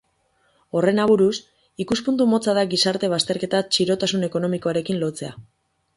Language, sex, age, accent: Basque, female, 19-29, Mendebalekoa (Araba, Bizkaia, Gipuzkoako mendebaleko herri batzuk)